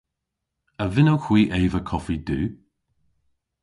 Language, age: Cornish, 50-59